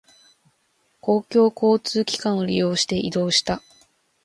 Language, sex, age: Japanese, female, 19-29